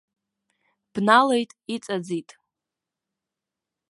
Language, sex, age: Abkhazian, female, under 19